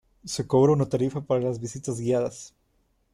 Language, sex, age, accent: Spanish, male, 19-29, México